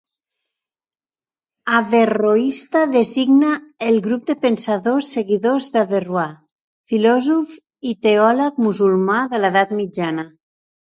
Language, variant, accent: Catalan, Central, central